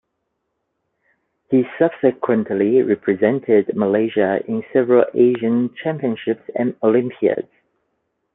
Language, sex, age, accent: English, male, 50-59, United States English